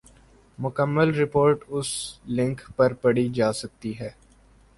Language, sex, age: Urdu, male, 19-29